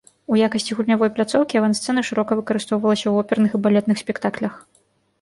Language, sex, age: Belarusian, female, 30-39